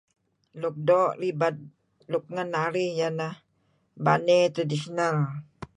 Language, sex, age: Kelabit, female, 60-69